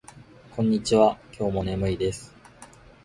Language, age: Japanese, 19-29